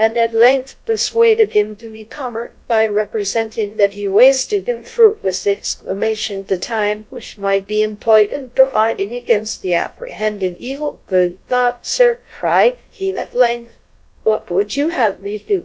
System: TTS, GlowTTS